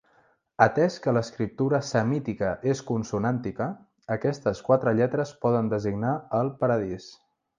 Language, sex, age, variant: Catalan, male, 19-29, Central